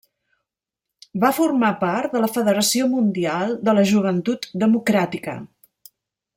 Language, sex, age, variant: Catalan, female, 50-59, Central